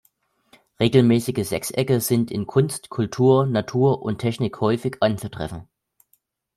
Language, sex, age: German, male, 30-39